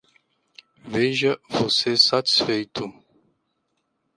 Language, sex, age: Portuguese, male, 30-39